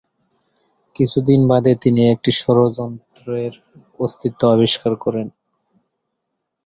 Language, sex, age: Bengali, male, 30-39